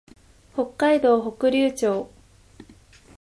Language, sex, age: Japanese, female, 19-29